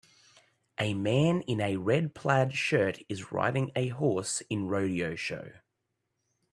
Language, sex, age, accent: English, male, 30-39, Australian English